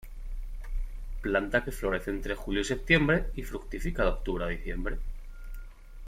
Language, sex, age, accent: Spanish, male, 19-29, España: Norte peninsular (Asturias, Castilla y León, Cantabria, País Vasco, Navarra, Aragón, La Rioja, Guadalajara, Cuenca)